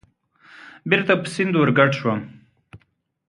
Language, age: Pashto, 30-39